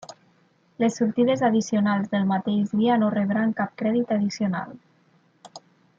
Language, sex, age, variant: Catalan, female, 30-39, Nord-Occidental